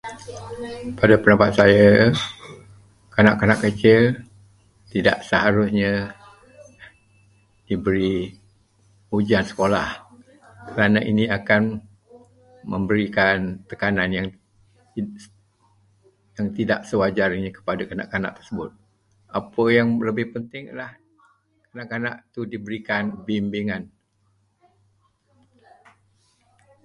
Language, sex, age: Malay, male, 70-79